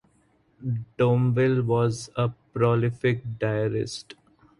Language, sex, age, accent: English, male, 19-29, India and South Asia (India, Pakistan, Sri Lanka)